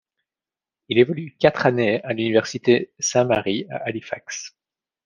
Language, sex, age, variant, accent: French, male, 30-39, Français d'Europe, Français de Belgique